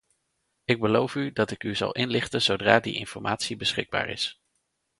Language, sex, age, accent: Dutch, male, 40-49, Nederlands Nederlands